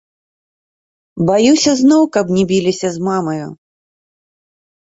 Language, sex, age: Belarusian, female, 30-39